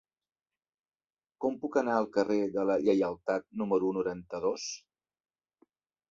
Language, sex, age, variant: Catalan, male, 40-49, Central